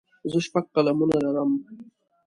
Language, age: Pashto, 19-29